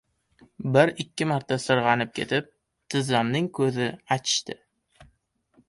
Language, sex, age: Uzbek, male, under 19